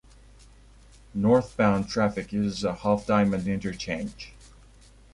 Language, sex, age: English, male, 19-29